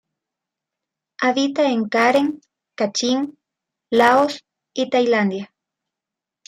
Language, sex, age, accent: Spanish, female, 30-39, Andino-Pacífico: Colombia, Perú, Ecuador, oeste de Bolivia y Venezuela andina